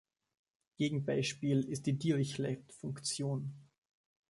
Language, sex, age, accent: German, male, 19-29, Österreichisches Deutsch